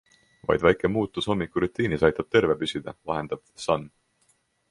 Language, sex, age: Estonian, male, 19-29